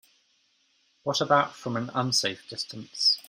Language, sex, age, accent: English, male, 30-39, England English